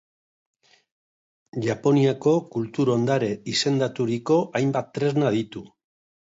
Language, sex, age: Basque, male, 60-69